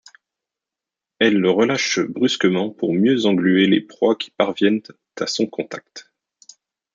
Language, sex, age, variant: French, male, 30-39, Français de métropole